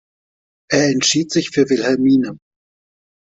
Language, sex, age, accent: German, male, 40-49, Deutschland Deutsch